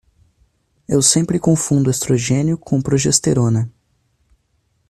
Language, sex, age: Portuguese, male, 30-39